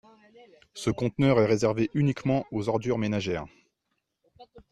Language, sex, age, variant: French, male, 40-49, Français de métropole